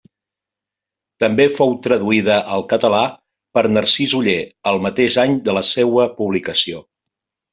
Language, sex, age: Catalan, male, 50-59